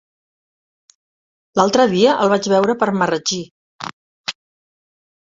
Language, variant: Catalan, Central